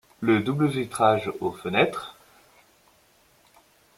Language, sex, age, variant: French, male, 30-39, Français de métropole